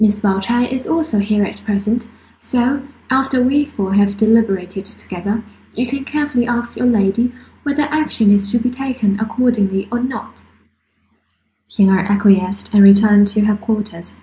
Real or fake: real